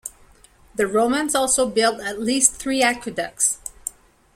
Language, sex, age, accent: English, female, 40-49, Canadian English